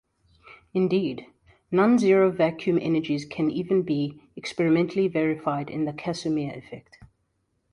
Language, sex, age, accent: English, female, 30-39, Southern African (South Africa, Zimbabwe, Namibia)